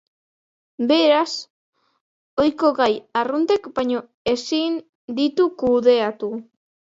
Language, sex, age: Basque, male, 40-49